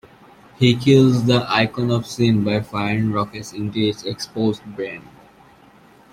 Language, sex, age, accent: English, male, under 19, United States English